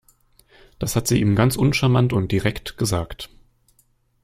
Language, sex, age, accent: German, male, 19-29, Deutschland Deutsch